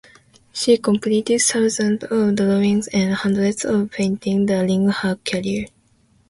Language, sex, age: English, female, 19-29